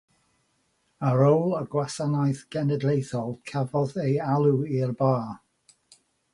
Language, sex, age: Welsh, male, 60-69